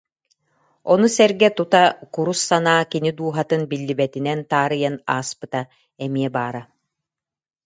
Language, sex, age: Yakut, female, 50-59